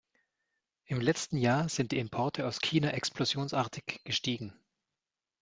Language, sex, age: German, male, 40-49